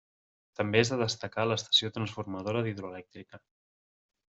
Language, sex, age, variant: Catalan, male, 19-29, Central